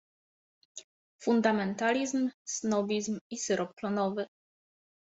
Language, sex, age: Polish, female, 30-39